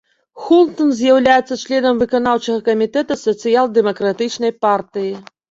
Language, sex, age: Belarusian, female, 40-49